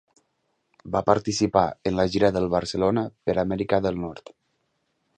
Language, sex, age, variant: Catalan, male, 19-29, Nord-Occidental